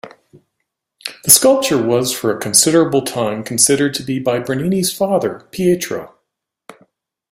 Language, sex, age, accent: English, male, 50-59, United States English